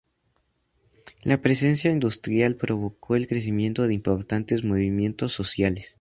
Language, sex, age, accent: Spanish, male, 19-29, México